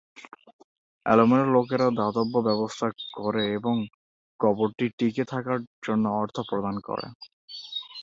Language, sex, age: Bengali, male, under 19